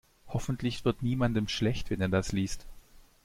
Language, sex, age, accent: German, male, 30-39, Deutschland Deutsch